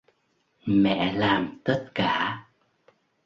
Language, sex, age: Vietnamese, male, 60-69